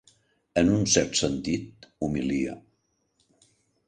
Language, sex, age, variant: Catalan, male, 70-79, Central